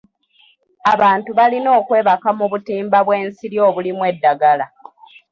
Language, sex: Ganda, female